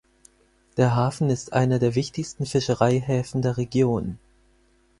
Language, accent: German, Deutschland Deutsch